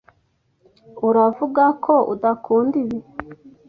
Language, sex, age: Kinyarwanda, female, 19-29